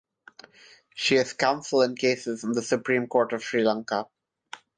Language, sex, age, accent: English, male, 19-29, India and South Asia (India, Pakistan, Sri Lanka)